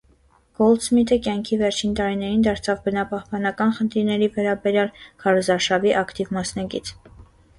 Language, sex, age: Armenian, female, 19-29